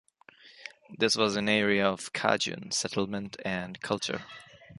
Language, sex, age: English, male, 19-29